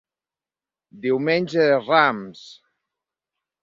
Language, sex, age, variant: Catalan, male, 40-49, Nord-Occidental